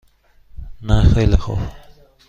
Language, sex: Persian, male